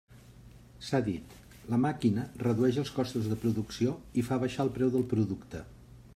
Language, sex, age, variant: Catalan, male, 50-59, Central